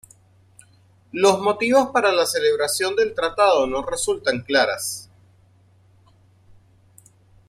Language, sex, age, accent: Spanish, male, 40-49, Caribe: Cuba, Venezuela, Puerto Rico, República Dominicana, Panamá, Colombia caribeña, México caribeño, Costa del golfo de México